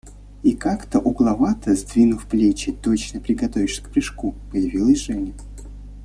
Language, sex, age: Russian, male, 19-29